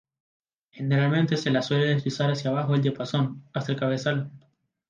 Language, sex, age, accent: Spanish, male, 19-29, América central